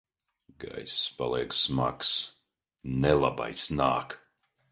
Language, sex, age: Latvian, male, 30-39